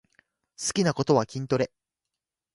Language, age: Japanese, 19-29